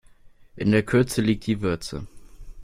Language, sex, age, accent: German, male, under 19, Deutschland Deutsch